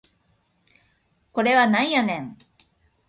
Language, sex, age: Japanese, female, 50-59